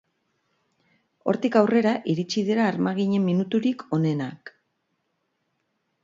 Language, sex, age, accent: Basque, female, 40-49, Erdialdekoa edo Nafarra (Gipuzkoa, Nafarroa)